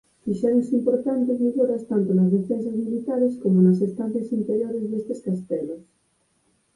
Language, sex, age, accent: Galician, female, 30-39, Normativo (estándar)